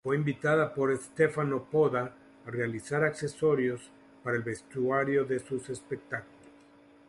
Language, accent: Spanish, México